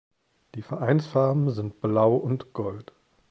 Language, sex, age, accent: German, male, 30-39, Deutschland Deutsch